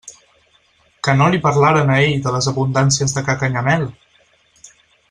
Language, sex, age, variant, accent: Catalan, male, 19-29, Central, central; Barceloní